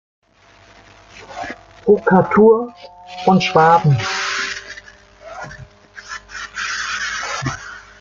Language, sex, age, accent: German, female, 40-49, Deutschland Deutsch